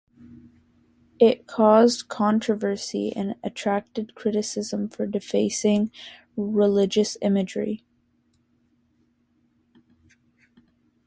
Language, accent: English, United States English